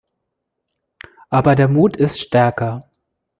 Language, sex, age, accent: German, male, 40-49, Deutschland Deutsch